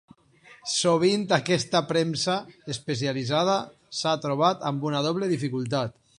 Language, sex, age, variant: Catalan, male, 40-49, Septentrional